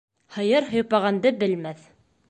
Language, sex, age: Bashkir, female, 19-29